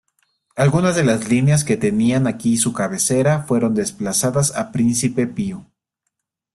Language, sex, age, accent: Spanish, male, 30-39, México